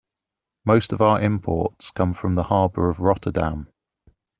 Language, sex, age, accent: English, male, 30-39, England English